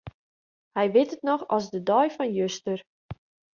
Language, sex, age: Western Frisian, female, 30-39